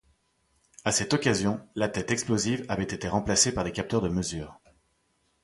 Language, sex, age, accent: French, male, 30-39, Français de Belgique